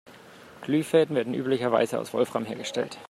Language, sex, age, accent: German, male, 30-39, Deutschland Deutsch